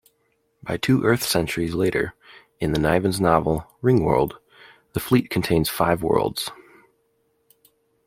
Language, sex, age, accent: English, male, under 19, United States English